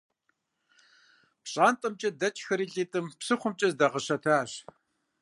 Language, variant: Kabardian, Адыгэбзэ (Къэбэрдей, Кирил, псоми зэдай)